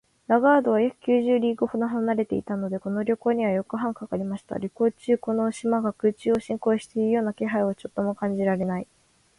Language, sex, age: Japanese, female, 19-29